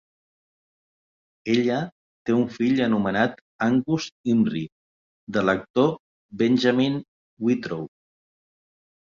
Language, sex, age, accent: Catalan, male, 50-59, Neutre